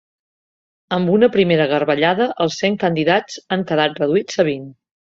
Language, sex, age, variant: Catalan, female, 40-49, Central